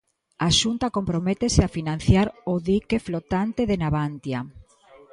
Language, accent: Galician, Normativo (estándar)